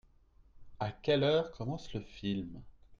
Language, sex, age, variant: French, male, 30-39, Français de métropole